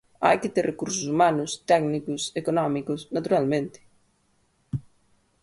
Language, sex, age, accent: Galician, female, 40-49, Atlántico (seseo e gheada)